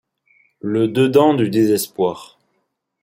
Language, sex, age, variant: French, male, 19-29, Français de métropole